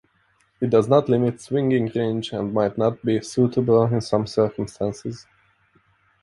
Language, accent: English, United States English